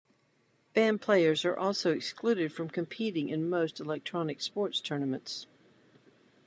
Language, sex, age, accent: English, female, 50-59, United States English